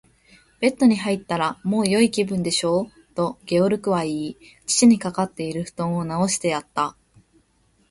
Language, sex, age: Japanese, female, 19-29